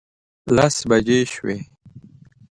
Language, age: Pashto, 19-29